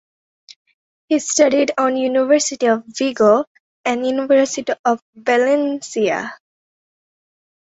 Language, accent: English, India and South Asia (India, Pakistan, Sri Lanka)